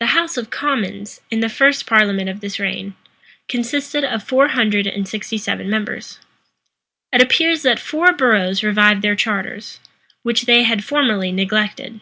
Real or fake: real